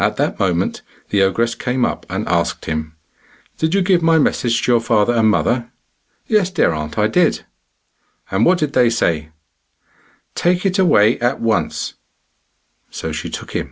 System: none